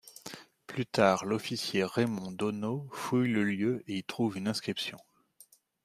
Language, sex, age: French, male, 30-39